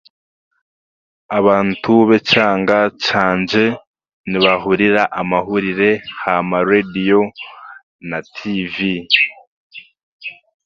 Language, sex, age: Chiga, male, 19-29